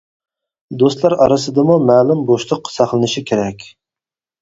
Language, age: Uyghur, 30-39